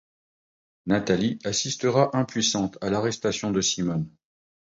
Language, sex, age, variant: French, male, 50-59, Français de métropole